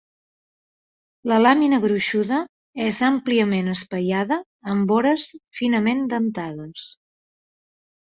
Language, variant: Catalan, Central